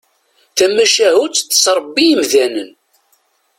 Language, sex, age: Kabyle, female, 60-69